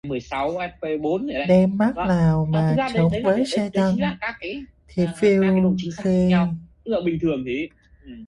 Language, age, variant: Vietnamese, 19-29, Hà Nội